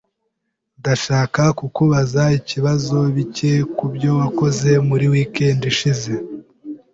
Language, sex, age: Kinyarwanda, male, 19-29